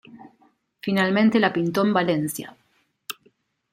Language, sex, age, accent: Spanish, female, 40-49, Rioplatense: Argentina, Uruguay, este de Bolivia, Paraguay